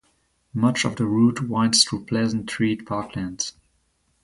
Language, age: English, 19-29